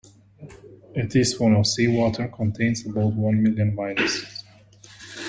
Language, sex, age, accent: English, male, 30-39, United States English